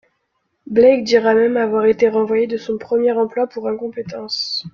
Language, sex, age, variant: French, female, 19-29, Français de métropole